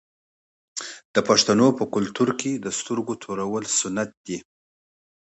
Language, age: Pashto, 40-49